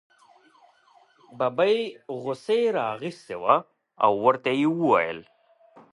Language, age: Pashto, 30-39